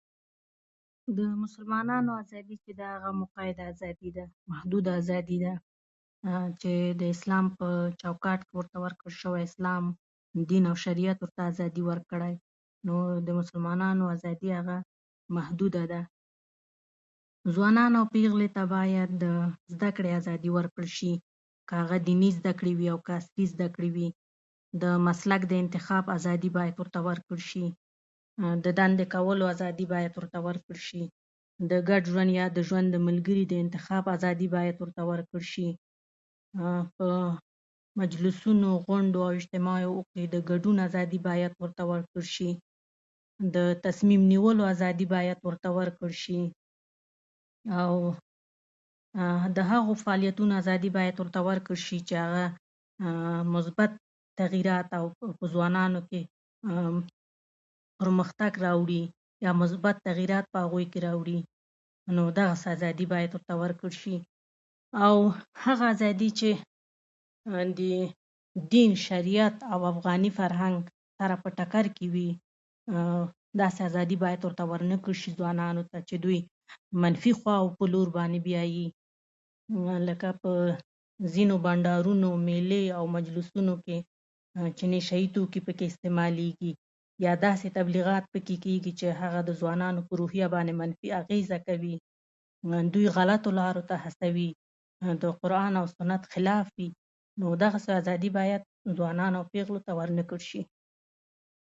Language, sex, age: Pashto, female, 30-39